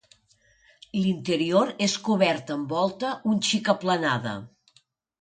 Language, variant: Catalan, Nord-Occidental